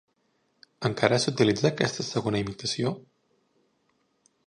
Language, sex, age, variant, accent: Catalan, male, 19-29, Central, central